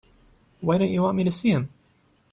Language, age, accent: English, 19-29, United States English